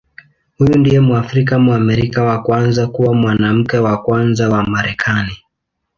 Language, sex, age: Swahili, male, 19-29